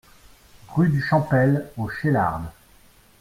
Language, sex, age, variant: French, male, 40-49, Français de métropole